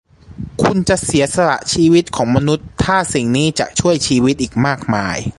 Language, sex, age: Thai, male, 19-29